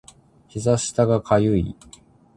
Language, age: Japanese, 19-29